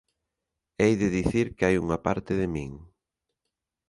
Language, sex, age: Galician, male, 40-49